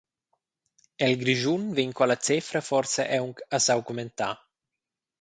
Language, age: Romansh, 30-39